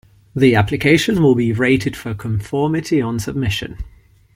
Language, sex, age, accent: English, male, 30-39, England English